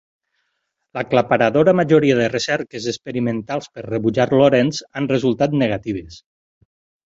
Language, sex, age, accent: Catalan, male, 50-59, valencià